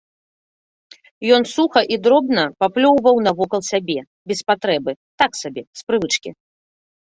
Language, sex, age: Belarusian, female, 30-39